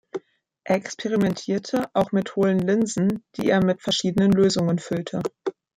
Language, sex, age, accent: German, female, 30-39, Deutschland Deutsch